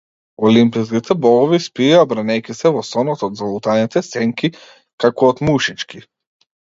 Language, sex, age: Macedonian, male, 19-29